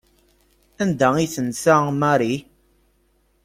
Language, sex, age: Kabyle, male, 30-39